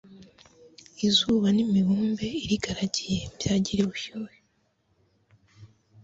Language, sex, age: Kinyarwanda, female, under 19